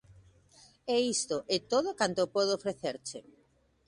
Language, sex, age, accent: Galician, female, 30-39, Normativo (estándar)